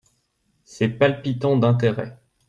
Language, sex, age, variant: French, male, 30-39, Français de métropole